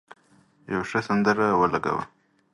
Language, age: Pashto, 19-29